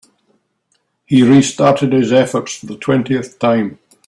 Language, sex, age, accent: English, male, 50-59, Scottish English